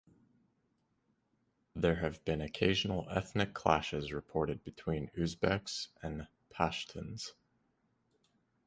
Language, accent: English, United States English